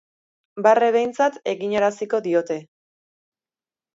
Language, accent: Basque, Erdialdekoa edo Nafarra (Gipuzkoa, Nafarroa)